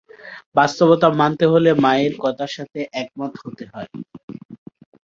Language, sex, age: Bengali, male, 19-29